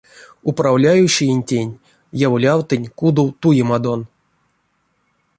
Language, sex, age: Erzya, male, 30-39